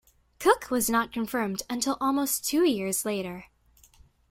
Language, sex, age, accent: English, female, under 19, United States English